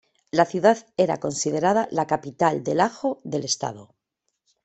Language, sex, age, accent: Spanish, female, 50-59, España: Norte peninsular (Asturias, Castilla y León, Cantabria, País Vasco, Navarra, Aragón, La Rioja, Guadalajara, Cuenca)